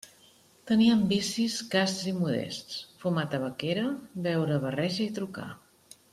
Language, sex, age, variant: Catalan, female, 50-59, Central